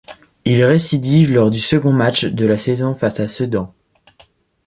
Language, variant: French, Français de métropole